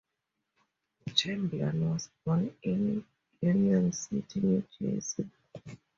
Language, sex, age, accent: English, female, 19-29, Southern African (South Africa, Zimbabwe, Namibia)